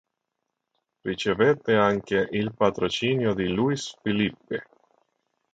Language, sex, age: Italian, male, 30-39